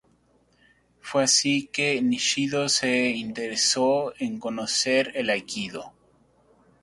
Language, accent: Spanish, México